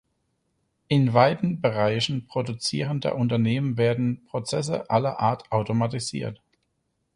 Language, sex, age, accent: German, male, 40-49, Deutschland Deutsch